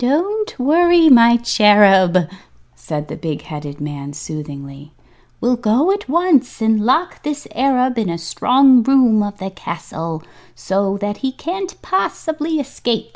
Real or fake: real